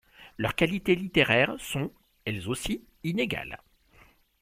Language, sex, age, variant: French, male, 40-49, Français de métropole